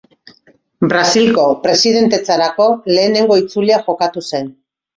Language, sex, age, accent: Basque, female, 50-59, Mendebalekoa (Araba, Bizkaia, Gipuzkoako mendebaleko herri batzuk)